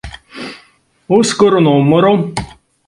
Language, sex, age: Latvian, male, 50-59